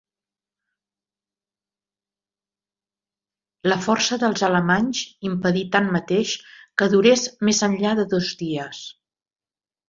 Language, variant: Catalan, Central